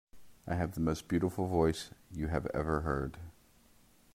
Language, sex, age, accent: English, male, 50-59, United States English